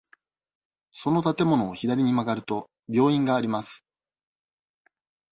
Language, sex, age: Japanese, male, 40-49